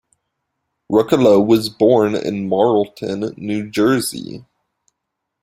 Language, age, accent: English, 19-29, United States English